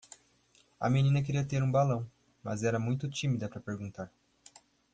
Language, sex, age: Portuguese, male, 19-29